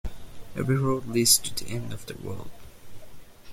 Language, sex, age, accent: English, male, 19-29, India and South Asia (India, Pakistan, Sri Lanka)